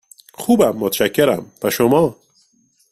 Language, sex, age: Persian, male, 30-39